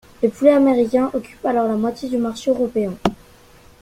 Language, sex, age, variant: French, female, under 19, Français de métropole